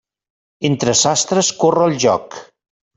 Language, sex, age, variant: Catalan, male, 50-59, Central